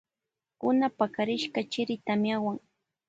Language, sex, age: Loja Highland Quichua, female, 19-29